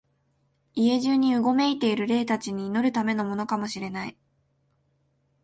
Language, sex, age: Japanese, female, 19-29